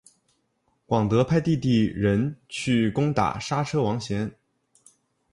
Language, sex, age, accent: Chinese, male, 19-29, 出生地：浙江省